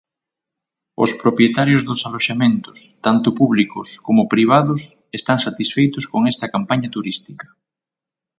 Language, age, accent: Galician, 30-39, Oriental (común en zona oriental); Normativo (estándar)